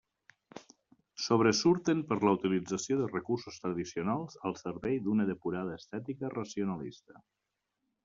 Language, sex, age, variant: Catalan, male, 40-49, Nord-Occidental